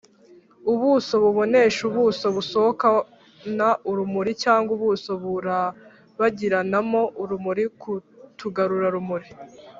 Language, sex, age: Kinyarwanda, female, under 19